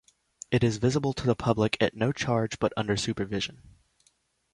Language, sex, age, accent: English, male, 19-29, United States English